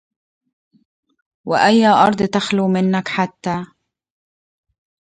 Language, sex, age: Arabic, female, 19-29